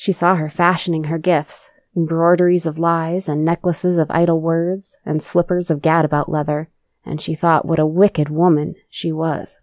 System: none